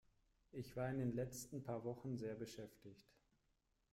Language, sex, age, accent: German, male, 30-39, Deutschland Deutsch